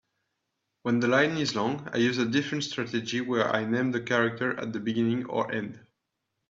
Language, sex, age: English, male, 19-29